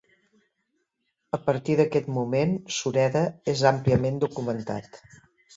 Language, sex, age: Catalan, female, 60-69